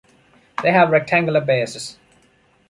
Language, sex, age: English, male, 19-29